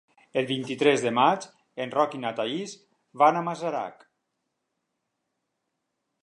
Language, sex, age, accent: Catalan, male, 50-59, valencià